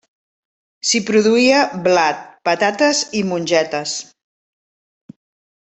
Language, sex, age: Catalan, female, 50-59